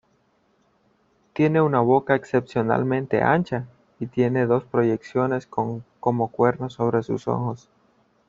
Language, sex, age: Spanish, male, 19-29